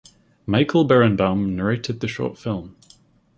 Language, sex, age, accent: English, male, under 19, England English